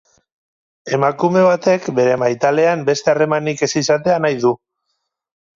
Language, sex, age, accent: Basque, male, 30-39, Mendebalekoa (Araba, Bizkaia, Gipuzkoako mendebaleko herri batzuk)